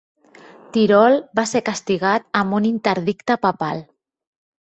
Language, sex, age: Catalan, female, 30-39